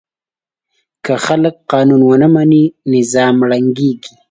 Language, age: Pashto, 19-29